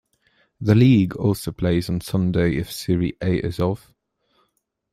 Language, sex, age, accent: English, male, under 19, England English